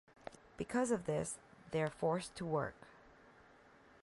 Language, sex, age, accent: English, female, 30-39, United States English